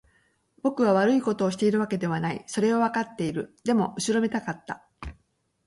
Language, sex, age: Japanese, female, 50-59